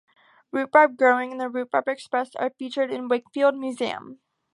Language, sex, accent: English, female, United States English